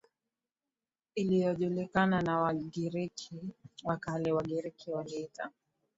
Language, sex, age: Swahili, female, 19-29